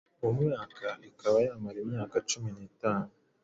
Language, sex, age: Kinyarwanda, male, 19-29